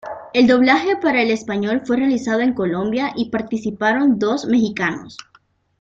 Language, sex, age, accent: Spanish, female, 19-29, América central